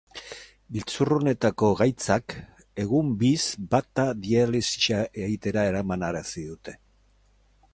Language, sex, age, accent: Basque, male, 60-69, Mendebalekoa (Araba, Bizkaia, Gipuzkoako mendebaleko herri batzuk)